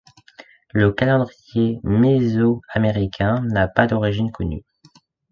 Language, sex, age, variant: French, male, under 19, Français de métropole